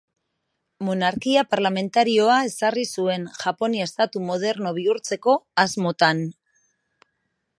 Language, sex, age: Basque, female, 40-49